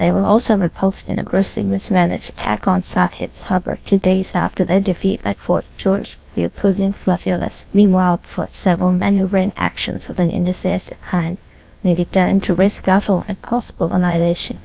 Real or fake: fake